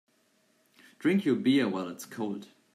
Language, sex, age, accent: English, male, 19-29, United States English